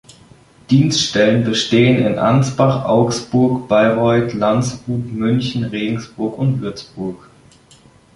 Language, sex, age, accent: German, male, under 19, Deutschland Deutsch